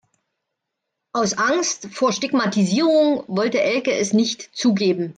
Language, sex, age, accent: German, female, 40-49, Deutschland Deutsch